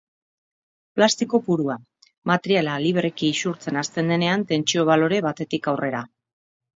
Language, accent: Basque, Mendebalekoa (Araba, Bizkaia, Gipuzkoako mendebaleko herri batzuk)